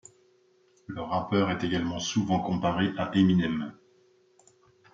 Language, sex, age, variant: French, male, 40-49, Français de métropole